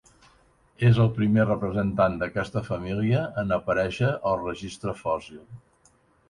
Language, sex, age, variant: Catalan, male, 60-69, Central